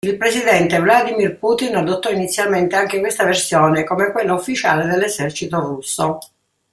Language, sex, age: Italian, female, 60-69